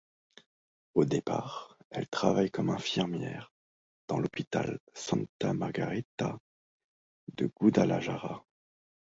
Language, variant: French, Français de métropole